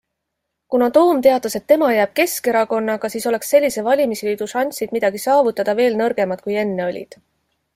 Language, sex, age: Estonian, female, 40-49